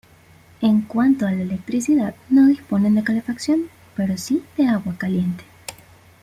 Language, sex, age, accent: Spanish, female, 19-29, Caribe: Cuba, Venezuela, Puerto Rico, República Dominicana, Panamá, Colombia caribeña, México caribeño, Costa del golfo de México